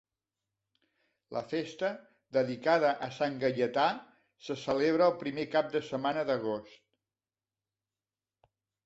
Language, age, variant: Catalan, 50-59, Central